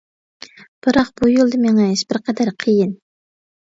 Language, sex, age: Uyghur, female, 30-39